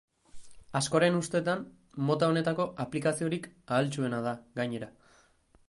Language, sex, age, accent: Basque, male, 19-29, Mendebalekoa (Araba, Bizkaia, Gipuzkoako mendebaleko herri batzuk)